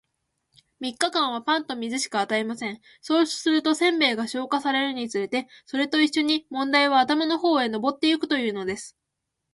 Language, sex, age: Japanese, female, 19-29